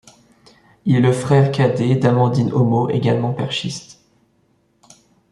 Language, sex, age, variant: French, male, 19-29, Français de métropole